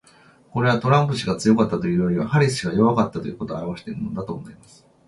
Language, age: Japanese, 40-49